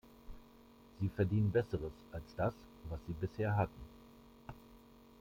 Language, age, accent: German, 50-59, Deutschland Deutsch